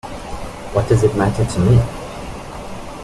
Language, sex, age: English, male, 19-29